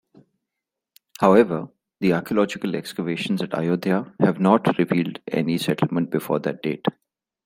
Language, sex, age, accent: English, male, 30-39, India and South Asia (India, Pakistan, Sri Lanka)